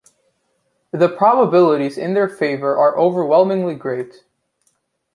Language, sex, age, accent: English, male, under 19, United States English